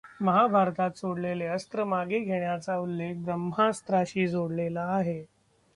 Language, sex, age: Marathi, male, 30-39